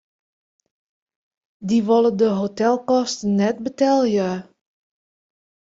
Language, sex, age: Western Frisian, female, 40-49